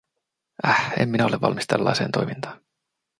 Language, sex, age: Finnish, male, 30-39